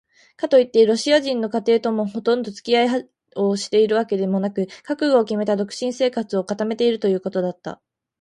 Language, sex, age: Japanese, female, 19-29